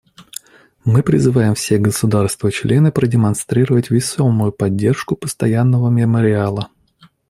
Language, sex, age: Russian, male, 30-39